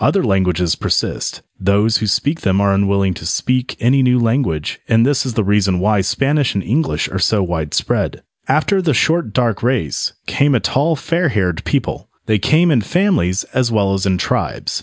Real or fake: real